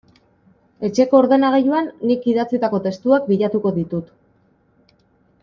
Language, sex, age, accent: Basque, female, 30-39, Mendebalekoa (Araba, Bizkaia, Gipuzkoako mendebaleko herri batzuk)